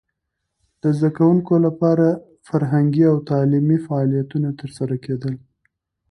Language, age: Pashto, 19-29